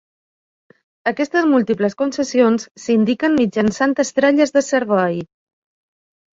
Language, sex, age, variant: Catalan, female, 50-59, Balear